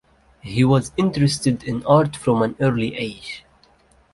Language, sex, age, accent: English, male, 19-29, United States English